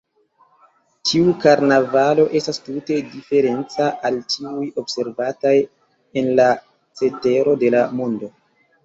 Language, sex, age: Esperanto, male, 19-29